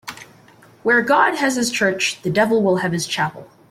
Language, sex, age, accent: English, male, under 19, United States English